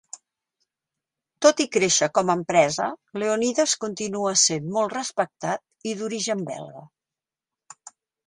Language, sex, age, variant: Catalan, female, 60-69, Central